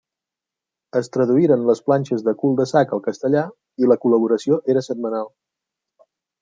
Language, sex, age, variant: Catalan, male, 30-39, Central